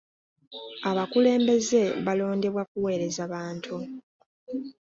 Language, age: Ganda, 30-39